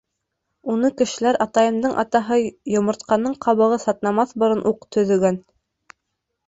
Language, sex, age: Bashkir, female, 19-29